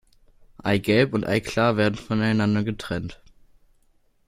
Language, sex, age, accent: German, male, under 19, Deutschland Deutsch